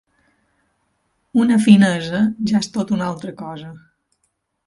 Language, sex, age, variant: Catalan, female, 40-49, Balear